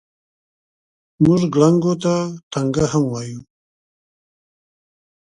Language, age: Pashto, 60-69